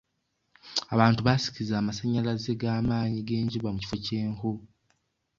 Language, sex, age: Ganda, male, 19-29